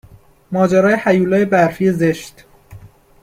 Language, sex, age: Persian, male, under 19